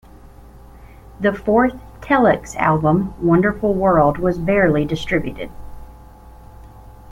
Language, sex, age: English, female, 40-49